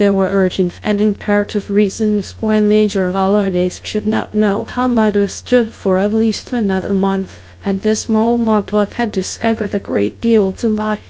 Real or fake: fake